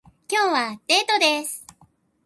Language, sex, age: Japanese, female, 19-29